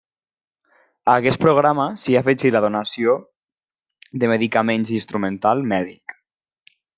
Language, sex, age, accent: Catalan, male, 19-29, valencià